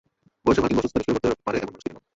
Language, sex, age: Bengali, male, 19-29